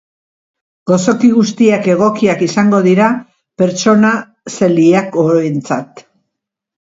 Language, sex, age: Basque, female, 60-69